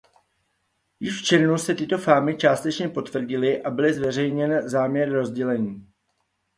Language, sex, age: Czech, male, 40-49